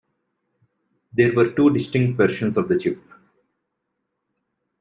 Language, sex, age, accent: English, male, 30-39, India and South Asia (India, Pakistan, Sri Lanka)